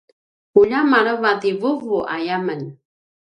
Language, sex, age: Paiwan, female, 50-59